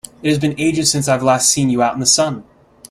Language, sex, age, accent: English, male, 19-29, United States English